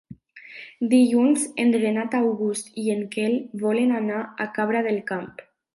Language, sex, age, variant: Catalan, female, 19-29, Nord-Occidental